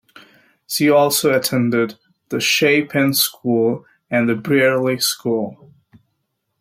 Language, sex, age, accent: English, male, 30-39, United States English